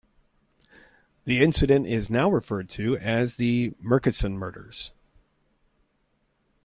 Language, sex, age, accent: English, male, 50-59, United States English